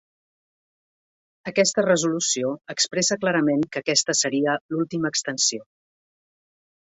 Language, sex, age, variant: Catalan, female, 40-49, Central